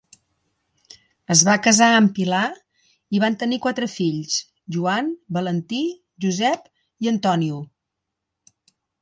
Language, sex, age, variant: Catalan, female, 50-59, Septentrional